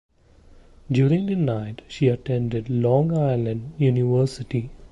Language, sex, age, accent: English, male, 19-29, India and South Asia (India, Pakistan, Sri Lanka)